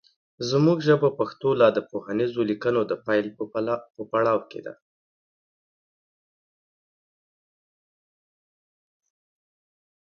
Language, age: Pashto, 19-29